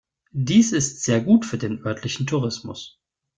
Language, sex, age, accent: German, male, 30-39, Deutschland Deutsch